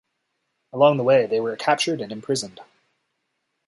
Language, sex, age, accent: English, male, 30-39, Canadian English